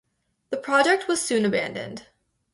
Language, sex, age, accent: English, female, under 19, United States English